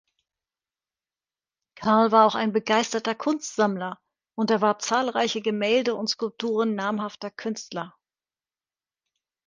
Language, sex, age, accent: German, female, 50-59, Deutschland Deutsch